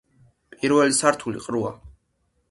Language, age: Georgian, under 19